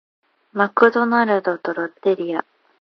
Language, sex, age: Japanese, female, 19-29